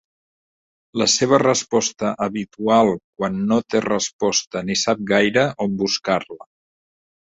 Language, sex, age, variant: Catalan, male, 60-69, Central